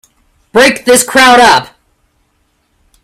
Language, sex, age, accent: English, female, 50-59, United States English